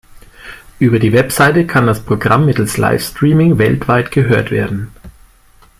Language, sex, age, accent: German, male, 40-49, Deutschland Deutsch